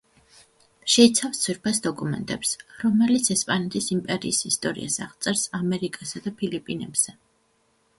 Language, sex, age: Georgian, female, 30-39